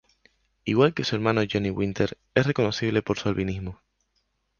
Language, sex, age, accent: Spanish, male, 19-29, España: Islas Canarias